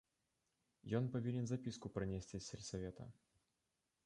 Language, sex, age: Belarusian, male, 19-29